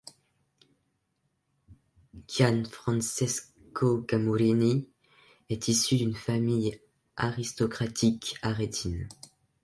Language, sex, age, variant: French, male, under 19, Français de métropole